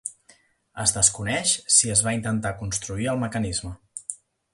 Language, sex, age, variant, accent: Catalan, male, 30-39, Central, central